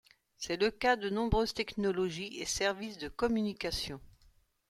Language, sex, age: French, female, 50-59